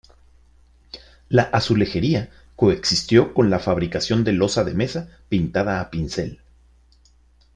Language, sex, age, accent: Spanish, male, 50-59, México